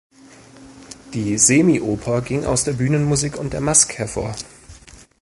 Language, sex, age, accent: German, male, 19-29, Deutschland Deutsch